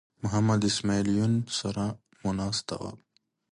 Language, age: Pashto, 30-39